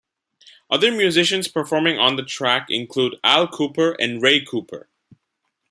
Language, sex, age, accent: English, male, under 19, India and South Asia (India, Pakistan, Sri Lanka)